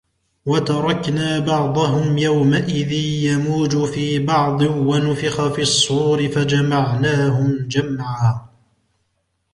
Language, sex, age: Arabic, male, 19-29